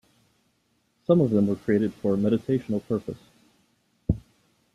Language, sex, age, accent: English, male, 40-49, United States English